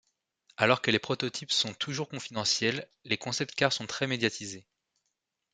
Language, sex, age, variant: French, male, 19-29, Français de métropole